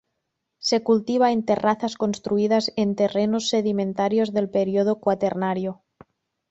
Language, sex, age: Spanish, female, 30-39